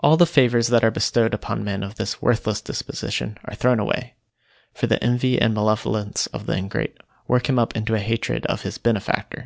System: none